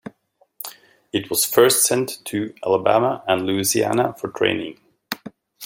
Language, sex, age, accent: English, male, 40-49, United States English